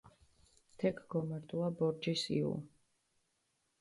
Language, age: Mingrelian, 40-49